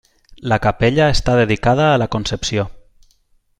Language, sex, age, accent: Catalan, male, 19-29, valencià